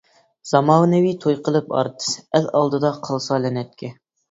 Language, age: Uyghur, 19-29